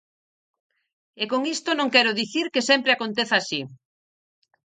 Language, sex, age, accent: Galician, female, 40-49, Atlántico (seseo e gheada)